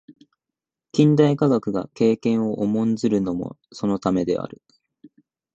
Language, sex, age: Japanese, male, 19-29